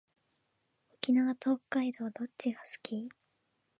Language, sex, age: Japanese, female, under 19